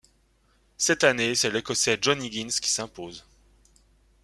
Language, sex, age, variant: French, male, 30-39, Français de métropole